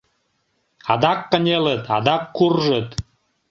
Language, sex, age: Mari, male, 50-59